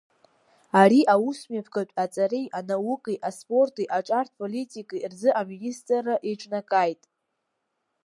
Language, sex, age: Abkhazian, female, under 19